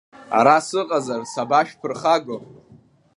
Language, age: Abkhazian, under 19